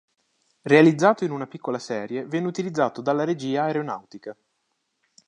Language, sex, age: Italian, male, 19-29